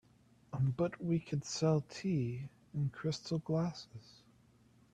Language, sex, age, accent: English, male, 40-49, United States English